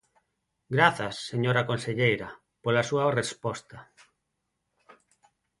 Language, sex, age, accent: Galician, male, 40-49, Neofalante